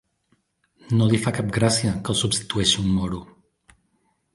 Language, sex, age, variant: Catalan, male, 40-49, Central